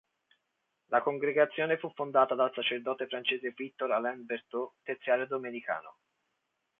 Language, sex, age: Italian, male, 40-49